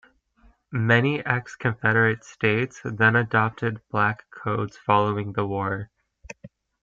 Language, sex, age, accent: English, male, 19-29, United States English